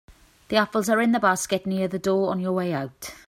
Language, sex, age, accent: English, female, 30-39, England English